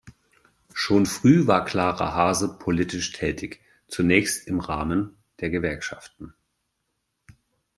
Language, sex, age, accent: German, male, 30-39, Deutschland Deutsch